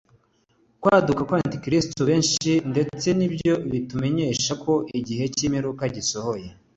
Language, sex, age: Kinyarwanda, male, 30-39